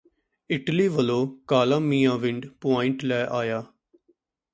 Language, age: Punjabi, 40-49